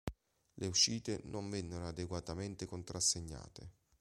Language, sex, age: Italian, male, 30-39